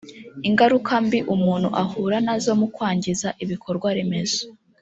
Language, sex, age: Kinyarwanda, female, 19-29